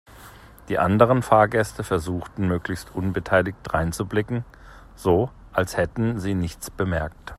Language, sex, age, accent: German, male, 40-49, Deutschland Deutsch